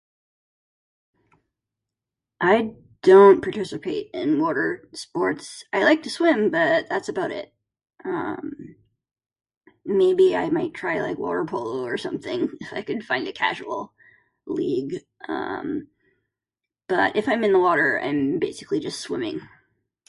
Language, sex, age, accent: English, female, 30-39, United States English